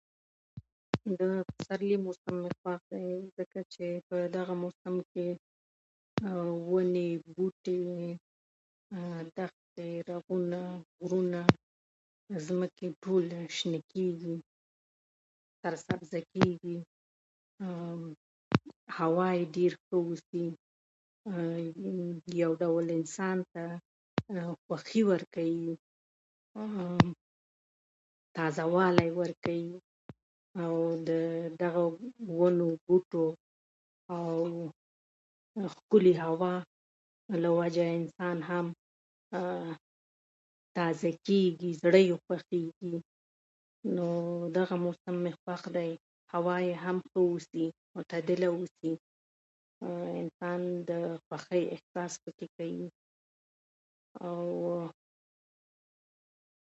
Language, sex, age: Pashto, female, 30-39